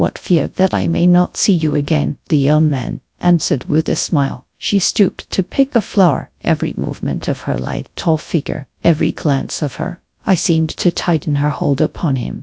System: TTS, GradTTS